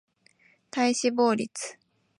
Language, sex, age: Japanese, female, 19-29